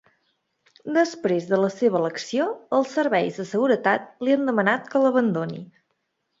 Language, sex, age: Catalan, female, 19-29